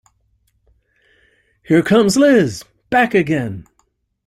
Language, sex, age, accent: English, male, 60-69, United States English